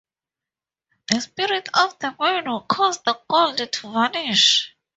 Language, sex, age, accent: English, female, 19-29, Southern African (South Africa, Zimbabwe, Namibia)